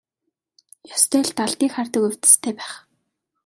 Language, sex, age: Mongolian, female, 19-29